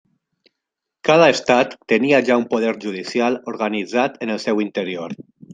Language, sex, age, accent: Catalan, male, 19-29, valencià